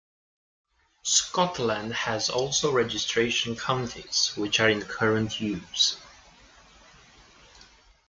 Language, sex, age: English, male, 19-29